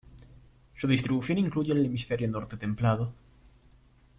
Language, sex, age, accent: Spanish, male, 19-29, España: Centro-Sur peninsular (Madrid, Toledo, Castilla-La Mancha)